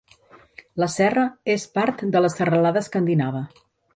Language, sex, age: Catalan, female, 50-59